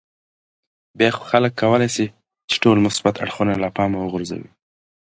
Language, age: Pashto, 19-29